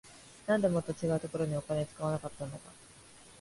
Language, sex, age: Japanese, female, 19-29